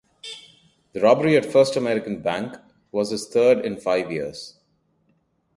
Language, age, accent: English, 30-39, India and South Asia (India, Pakistan, Sri Lanka)